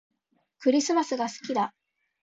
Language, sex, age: Japanese, female, 19-29